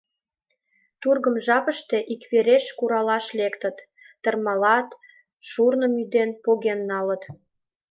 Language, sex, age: Mari, female, 19-29